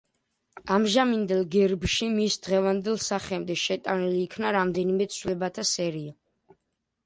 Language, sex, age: Georgian, male, under 19